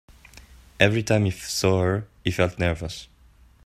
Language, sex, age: English, male, 19-29